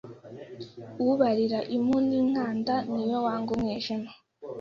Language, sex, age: Kinyarwanda, female, 19-29